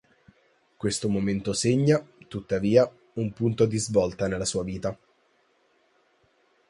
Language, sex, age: Italian, male, under 19